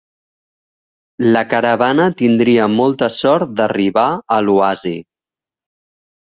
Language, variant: Catalan, Central